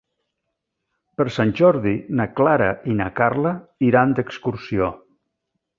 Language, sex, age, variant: Catalan, male, 60-69, Central